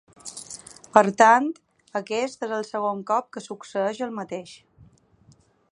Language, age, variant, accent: Catalan, 30-39, Balear, balear; Palma